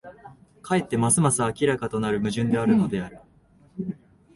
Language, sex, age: Japanese, male, 19-29